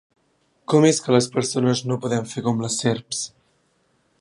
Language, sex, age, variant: Catalan, male, 19-29, Central